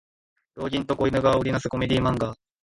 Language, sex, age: Japanese, male, 19-29